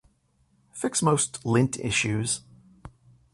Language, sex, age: English, male, 40-49